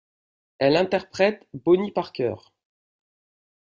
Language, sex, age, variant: French, male, 19-29, Français de métropole